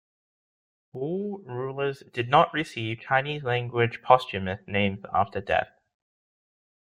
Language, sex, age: English, male, 19-29